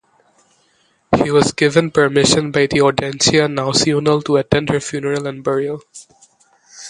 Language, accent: English, India and South Asia (India, Pakistan, Sri Lanka)